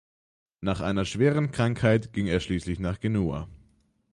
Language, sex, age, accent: German, male, under 19, Deutschland Deutsch; Österreichisches Deutsch